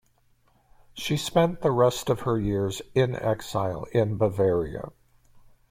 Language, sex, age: English, male, 70-79